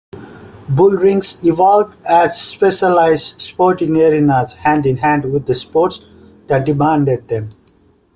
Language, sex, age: English, male, 19-29